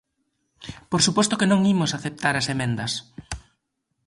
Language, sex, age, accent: Galician, male, 19-29, Normativo (estándar)